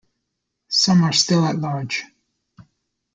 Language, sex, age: English, male, 40-49